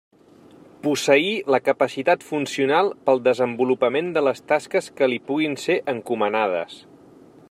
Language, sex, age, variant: Catalan, male, 40-49, Central